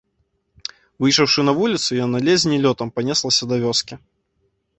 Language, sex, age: Belarusian, male, 19-29